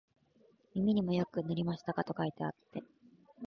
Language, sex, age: Japanese, female, 19-29